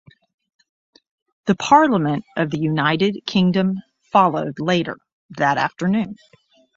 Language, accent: English, United States English